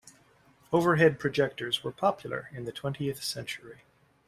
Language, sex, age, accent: English, male, 40-49, United States English